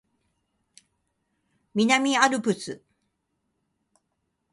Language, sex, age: Japanese, female, 60-69